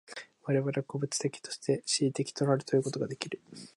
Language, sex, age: Japanese, male, 19-29